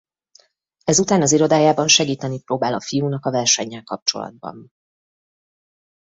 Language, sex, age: Hungarian, female, 30-39